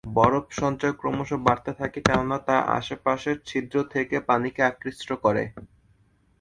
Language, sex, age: Bengali, male, 19-29